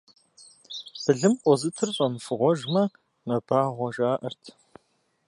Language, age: Kabardian, 40-49